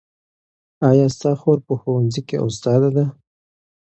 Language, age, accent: Pashto, 30-39, پکتیا ولایت، احمدزی